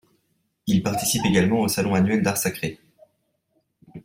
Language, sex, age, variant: French, male, 19-29, Français de métropole